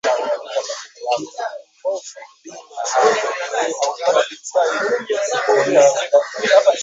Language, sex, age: Swahili, male, 19-29